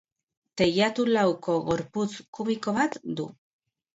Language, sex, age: Basque, female, 40-49